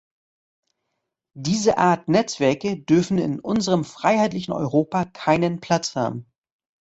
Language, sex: German, male